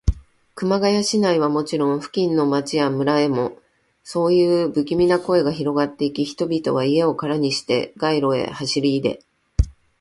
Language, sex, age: Japanese, female, 40-49